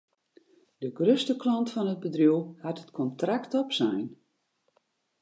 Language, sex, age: Western Frisian, female, 60-69